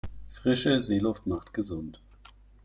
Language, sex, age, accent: German, male, 30-39, Deutschland Deutsch